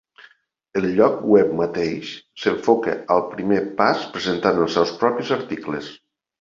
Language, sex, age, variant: Catalan, male, 50-59, Septentrional